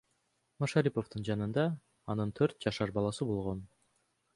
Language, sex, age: Kyrgyz, male, 19-29